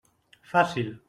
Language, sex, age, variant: Catalan, male, 60-69, Central